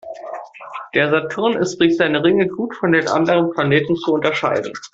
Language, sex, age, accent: German, male, 19-29, Deutschland Deutsch